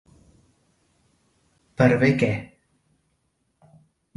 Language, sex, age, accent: Catalan, male, 30-39, central; nord-occidental; septentrional